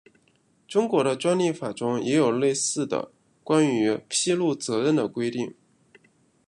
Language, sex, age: Chinese, male, 30-39